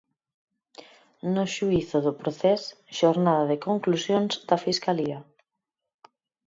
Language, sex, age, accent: Galician, female, 30-39, Normativo (estándar)